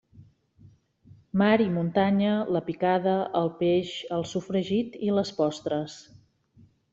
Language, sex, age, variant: Catalan, female, 40-49, Central